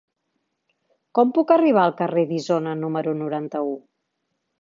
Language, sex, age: Catalan, female, 50-59